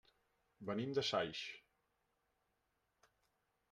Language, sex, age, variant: Catalan, male, 40-49, Central